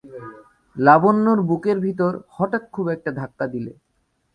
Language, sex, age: Bengali, male, 19-29